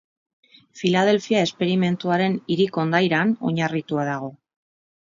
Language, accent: Basque, Mendebalekoa (Araba, Bizkaia, Gipuzkoako mendebaleko herri batzuk)